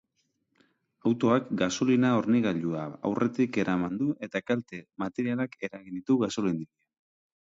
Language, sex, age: Basque, male, 30-39